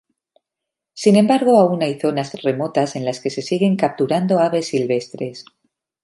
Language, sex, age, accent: Spanish, female, 40-49, España: Norte peninsular (Asturias, Castilla y León, Cantabria, País Vasco, Navarra, Aragón, La Rioja, Guadalajara, Cuenca)